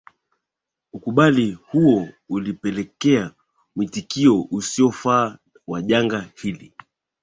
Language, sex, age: Swahili, male, 30-39